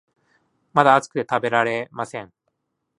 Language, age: Japanese, 40-49